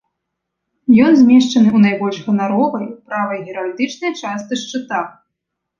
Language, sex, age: Belarusian, female, 19-29